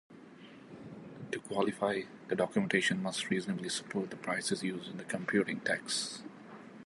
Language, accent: English, India and South Asia (India, Pakistan, Sri Lanka)